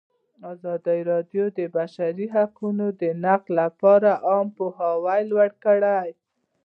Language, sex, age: Pashto, female, 19-29